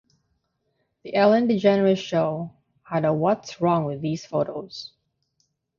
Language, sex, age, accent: English, female, 30-39, Canadian English; Filipino